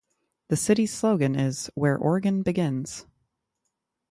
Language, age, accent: English, 30-39, United States English